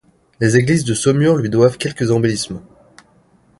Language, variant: French, Français de métropole